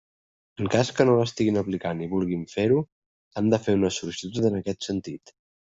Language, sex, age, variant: Catalan, male, 30-39, Central